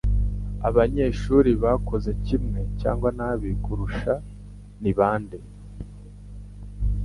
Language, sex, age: Kinyarwanda, male, 19-29